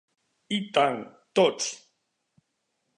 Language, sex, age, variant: Catalan, male, 60-69, Central